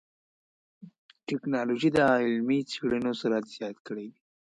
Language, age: Pashto, 19-29